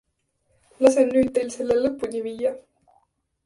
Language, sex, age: Estonian, female, 19-29